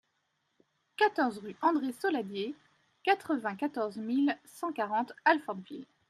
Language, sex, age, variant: French, female, 30-39, Français de métropole